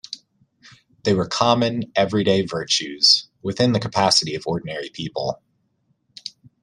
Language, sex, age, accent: English, male, 30-39, United States English